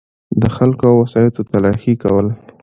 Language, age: Pashto, 19-29